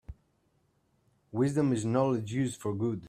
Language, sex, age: English, male, 19-29